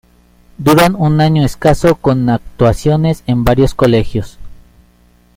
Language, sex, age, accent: Spanish, male, 30-39, México